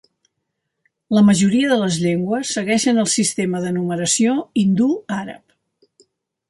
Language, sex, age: Catalan, female, 70-79